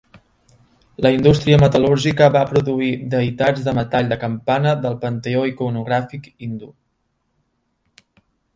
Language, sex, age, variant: Catalan, male, 19-29, Central